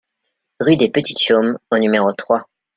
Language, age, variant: French, 19-29, Français de métropole